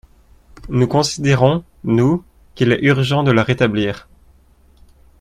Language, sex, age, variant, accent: French, male, 19-29, Français d'Europe, Français de Suisse